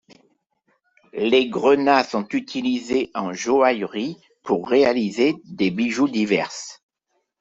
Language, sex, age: French, male, 50-59